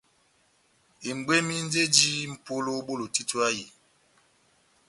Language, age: Batanga, 50-59